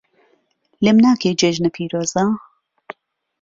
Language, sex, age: Central Kurdish, female, 30-39